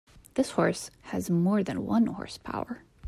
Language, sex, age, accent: English, female, 30-39, United States English